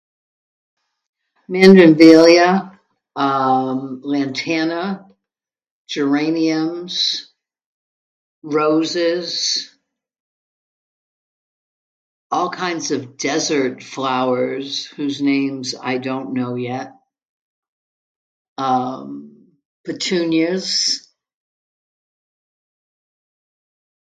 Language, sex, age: English, female, 70-79